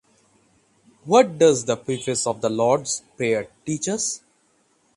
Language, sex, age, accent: English, male, under 19, India and South Asia (India, Pakistan, Sri Lanka)